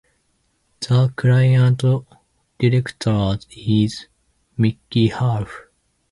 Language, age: English, 19-29